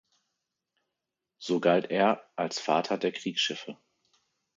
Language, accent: German, Deutschland Deutsch